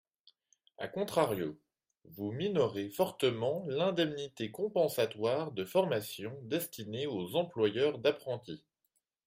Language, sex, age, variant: French, male, 30-39, Français de métropole